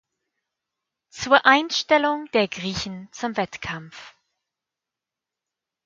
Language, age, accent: German, 19-29, Deutschland Deutsch